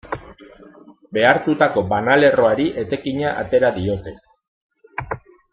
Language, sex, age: Basque, male, 30-39